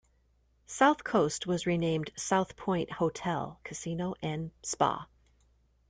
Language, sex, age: English, female, 50-59